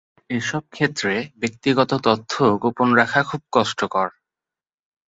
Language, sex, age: Bengali, male, 19-29